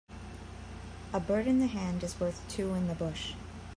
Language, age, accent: English, 19-29, United States English